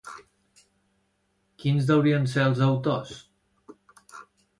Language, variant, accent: Catalan, Central, central